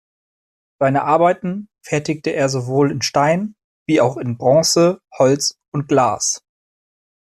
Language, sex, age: German, male, 19-29